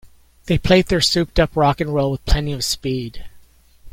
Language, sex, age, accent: English, male, 60-69, United States English